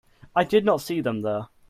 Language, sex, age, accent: English, male, under 19, England English